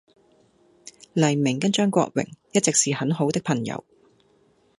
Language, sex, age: Cantonese, female, 40-49